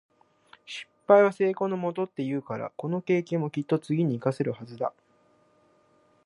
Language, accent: Japanese, 日本人